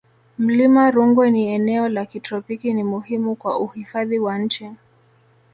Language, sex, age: Swahili, male, 30-39